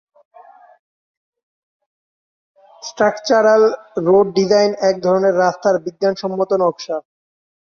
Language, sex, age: Bengali, male, 19-29